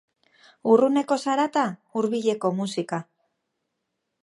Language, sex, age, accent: Basque, female, 40-49, Mendebalekoa (Araba, Bizkaia, Gipuzkoako mendebaleko herri batzuk)